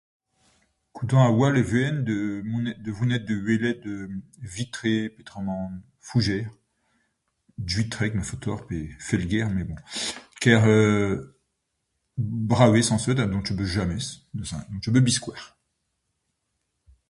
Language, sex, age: Breton, male, 40-49